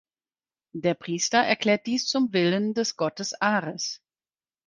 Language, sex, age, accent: German, female, 50-59, Deutschland Deutsch